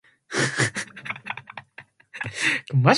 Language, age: English, 19-29